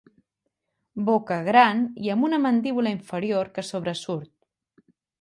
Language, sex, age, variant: Catalan, female, 30-39, Central